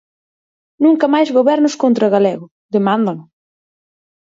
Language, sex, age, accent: Galician, female, 30-39, Central (gheada)